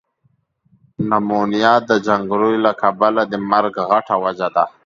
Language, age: Pashto, 30-39